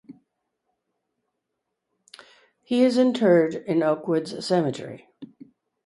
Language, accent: English, Canadian English